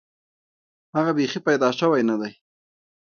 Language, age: Pashto, 30-39